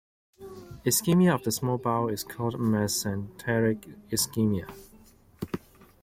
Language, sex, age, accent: English, male, 30-39, Hong Kong English